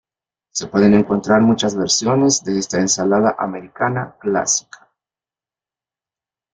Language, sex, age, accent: Spanish, male, 40-49, América central